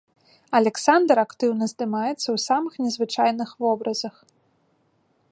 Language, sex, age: Belarusian, female, 19-29